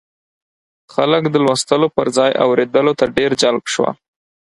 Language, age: Pashto, 19-29